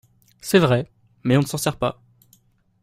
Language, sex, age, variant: French, male, under 19, Français de métropole